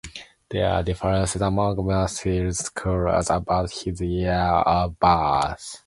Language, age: English, 19-29